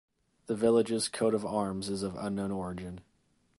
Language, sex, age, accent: English, male, 30-39, United States English